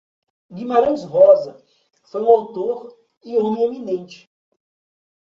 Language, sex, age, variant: Portuguese, male, 30-39, Portuguese (Brasil)